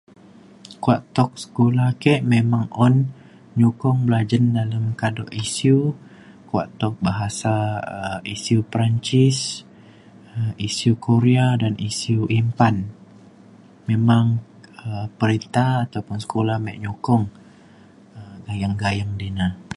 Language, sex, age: Mainstream Kenyah, male, 19-29